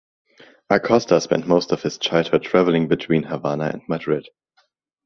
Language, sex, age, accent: English, male, under 19, German Accent